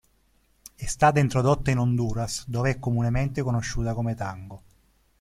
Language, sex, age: Italian, male, 30-39